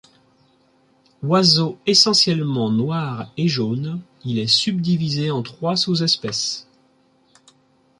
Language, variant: French, Français de métropole